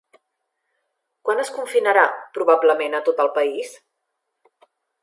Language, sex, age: Catalan, female, 40-49